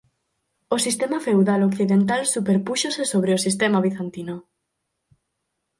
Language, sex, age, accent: Galician, female, 19-29, Normativo (estándar)